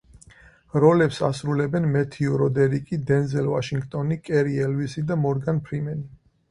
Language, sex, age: Georgian, male, 30-39